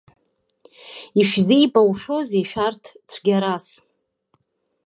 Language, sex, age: Abkhazian, female, 40-49